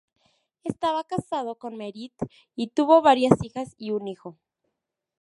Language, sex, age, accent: Spanish, female, 19-29, México